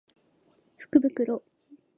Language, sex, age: Japanese, female, 19-29